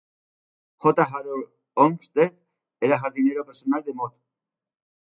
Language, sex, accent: Spanish, male, España: Sur peninsular (Andalucia, Extremadura, Murcia)